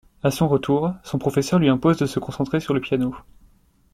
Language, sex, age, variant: French, male, 19-29, Français de métropole